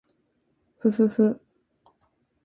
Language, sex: Japanese, female